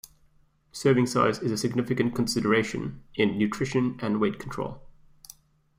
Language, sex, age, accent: English, male, 19-29, England English